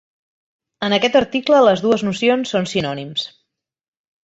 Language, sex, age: Catalan, female, 19-29